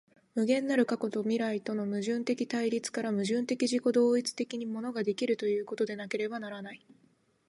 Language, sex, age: Japanese, female, 19-29